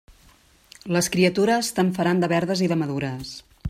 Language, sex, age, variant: Catalan, female, 40-49, Central